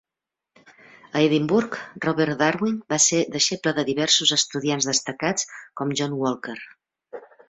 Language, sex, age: Catalan, female, 60-69